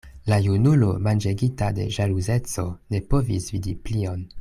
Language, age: Esperanto, 19-29